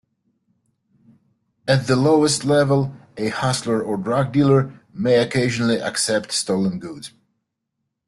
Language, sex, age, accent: English, male, 30-39, United States English